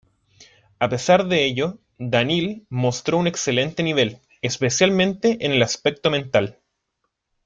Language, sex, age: Spanish, male, 19-29